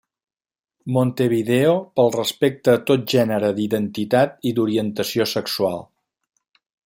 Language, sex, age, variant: Catalan, male, 50-59, Central